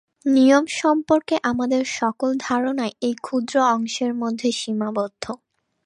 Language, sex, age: Bengali, female, 19-29